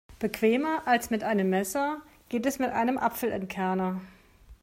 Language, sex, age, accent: German, male, 50-59, Deutschland Deutsch